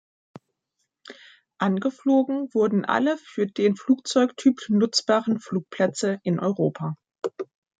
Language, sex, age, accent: German, female, 30-39, Deutschland Deutsch